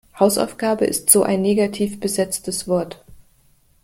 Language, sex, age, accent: German, female, 50-59, Deutschland Deutsch